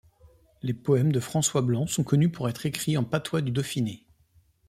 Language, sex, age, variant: French, male, 40-49, Français de métropole